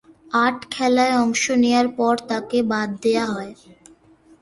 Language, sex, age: Bengali, female, under 19